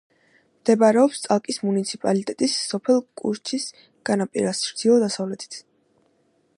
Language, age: Georgian, under 19